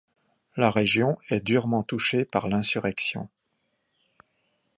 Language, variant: French, Français de métropole